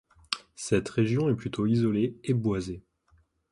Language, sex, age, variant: French, male, 19-29, Français de métropole